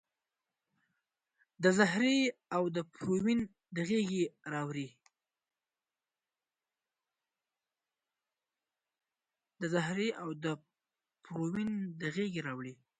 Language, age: Pashto, 19-29